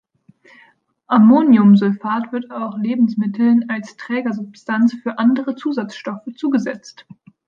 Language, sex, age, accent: German, female, 19-29, Deutschland Deutsch